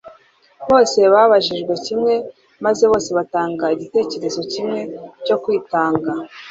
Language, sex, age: Kinyarwanda, female, 30-39